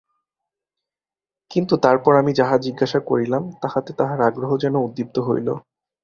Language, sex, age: Bengali, male, 19-29